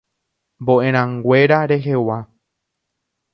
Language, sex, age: Guarani, male, 30-39